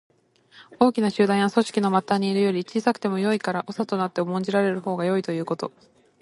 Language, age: Japanese, 19-29